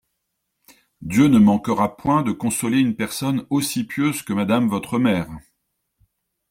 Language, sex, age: French, male, 50-59